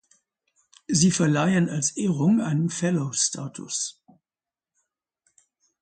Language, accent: German, Deutschland Deutsch